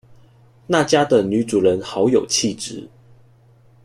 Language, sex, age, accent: Chinese, male, 19-29, 出生地：臺北市